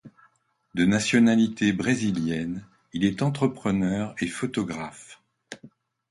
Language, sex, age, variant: French, male, 60-69, Français de métropole